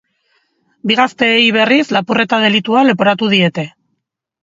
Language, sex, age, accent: Basque, female, 40-49, Erdialdekoa edo Nafarra (Gipuzkoa, Nafarroa)